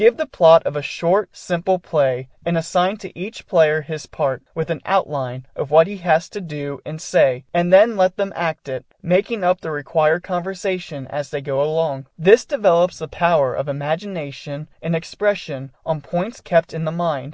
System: none